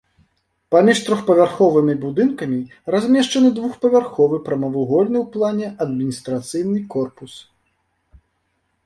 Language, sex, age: Belarusian, male, 40-49